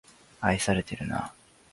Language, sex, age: Japanese, male, 19-29